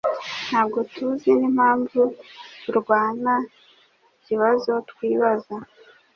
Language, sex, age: Kinyarwanda, female, 30-39